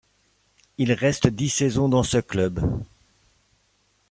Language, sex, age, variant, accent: French, male, 50-59, Français d'Europe, Français de Belgique